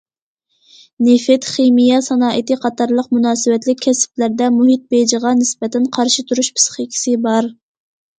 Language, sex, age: Uyghur, female, 19-29